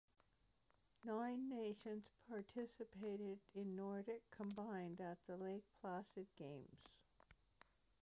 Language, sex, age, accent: English, female, 60-69, Canadian English